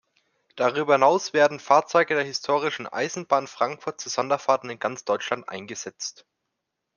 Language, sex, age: German, male, 19-29